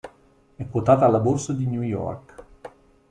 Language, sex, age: Italian, male, 40-49